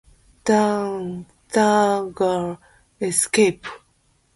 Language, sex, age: English, female, 30-39